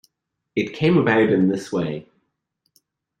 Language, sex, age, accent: English, male, 40-49, Irish English